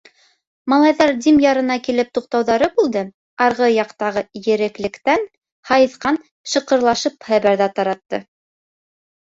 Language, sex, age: Bashkir, female, 19-29